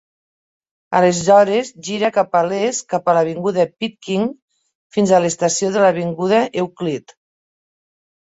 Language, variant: Catalan, Nord-Occidental